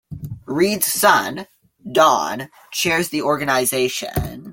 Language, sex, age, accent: English, male, under 19, Canadian English